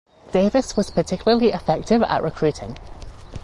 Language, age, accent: English, 19-29, England English